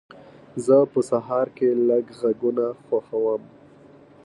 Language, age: Pashto, 19-29